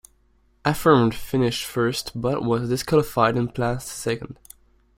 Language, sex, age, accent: English, male, under 19, Canadian English